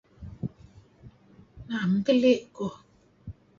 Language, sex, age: Kelabit, female, 50-59